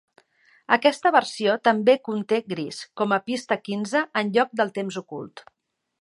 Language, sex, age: Catalan, female, 50-59